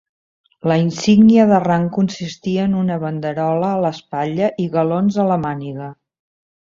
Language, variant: Catalan, Central